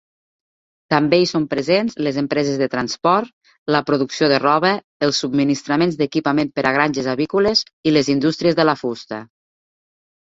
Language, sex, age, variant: Catalan, female, 30-39, Nord-Occidental